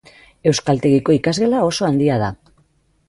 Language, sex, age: Basque, female, 40-49